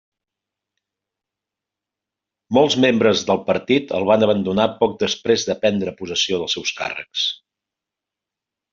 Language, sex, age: Catalan, male, 50-59